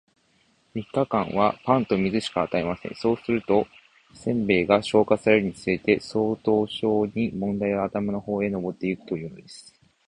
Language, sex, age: Japanese, male, 19-29